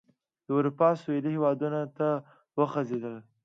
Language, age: Pashto, under 19